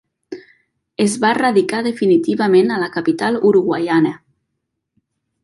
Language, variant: Catalan, Nord-Occidental